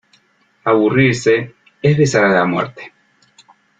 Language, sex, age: Spanish, male, 19-29